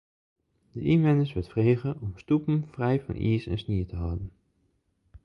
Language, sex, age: Western Frisian, male, 19-29